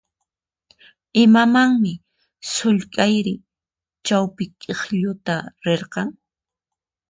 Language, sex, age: Puno Quechua, female, 30-39